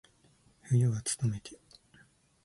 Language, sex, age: Japanese, male, 19-29